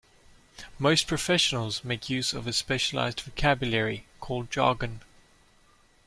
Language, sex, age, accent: English, male, 19-29, Southern African (South Africa, Zimbabwe, Namibia)